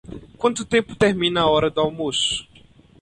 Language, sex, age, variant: Portuguese, male, 19-29, Portuguese (Brasil)